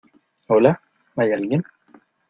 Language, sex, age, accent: Spanish, male, 19-29, Chileno: Chile, Cuyo